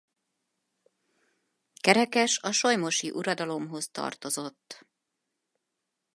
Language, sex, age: Hungarian, female, 50-59